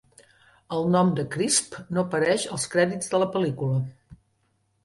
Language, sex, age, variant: Catalan, female, 50-59, Central